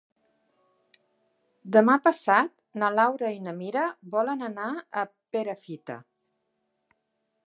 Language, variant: Catalan, Central